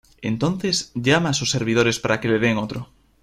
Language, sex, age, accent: Spanish, male, under 19, España: Norte peninsular (Asturias, Castilla y León, Cantabria, País Vasco, Navarra, Aragón, La Rioja, Guadalajara, Cuenca)